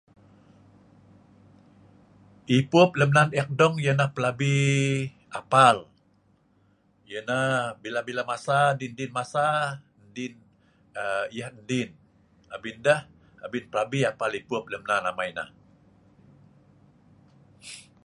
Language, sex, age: Sa'ban, male, 60-69